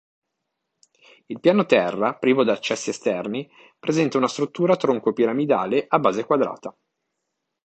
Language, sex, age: Italian, male, 40-49